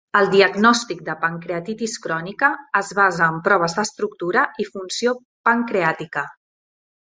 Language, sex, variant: Catalan, female, Central